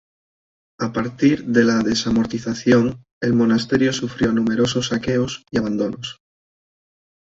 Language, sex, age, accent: Spanish, male, 19-29, España: Norte peninsular (Asturias, Castilla y León, Cantabria, País Vasco, Navarra, Aragón, La Rioja, Guadalajara, Cuenca)